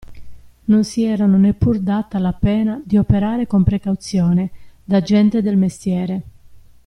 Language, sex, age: Italian, female, 50-59